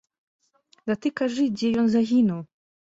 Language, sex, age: Belarusian, female, 19-29